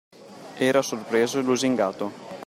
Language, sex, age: Italian, male, 30-39